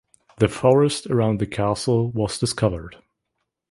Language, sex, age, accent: English, male, 19-29, England English